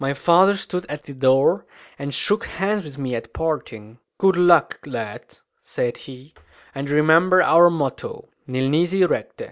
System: none